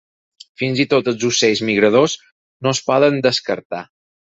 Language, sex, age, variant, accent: Catalan, male, 30-39, Balear, mallorquí